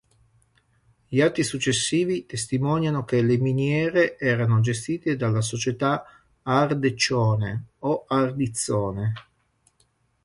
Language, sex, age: Italian, male, 50-59